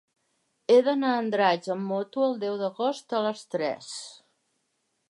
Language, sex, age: Catalan, female, 60-69